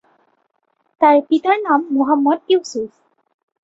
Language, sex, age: Bengali, female, 19-29